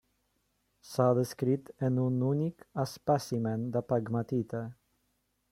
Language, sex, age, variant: Catalan, male, 30-39, Central